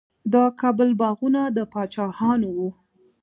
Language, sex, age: Pashto, female, 19-29